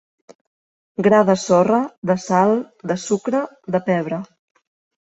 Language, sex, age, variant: Catalan, female, 30-39, Central